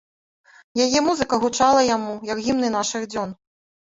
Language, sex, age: Belarusian, female, 40-49